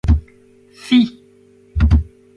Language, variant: French, Français de métropole